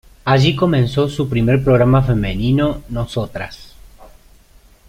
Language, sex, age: Spanish, male, 30-39